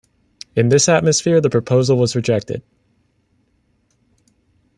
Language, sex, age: English, male, 19-29